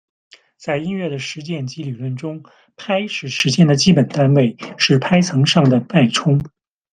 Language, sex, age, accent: Chinese, male, 30-39, 出生地：山东省